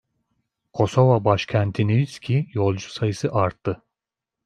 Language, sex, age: Turkish, male, 30-39